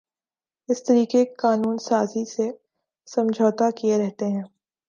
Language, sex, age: Urdu, female, 19-29